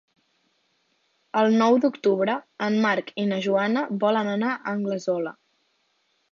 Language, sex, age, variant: Catalan, female, 19-29, Central